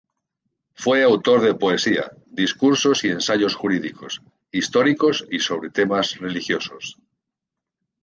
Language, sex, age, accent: Spanish, male, 50-59, España: Centro-Sur peninsular (Madrid, Toledo, Castilla-La Mancha)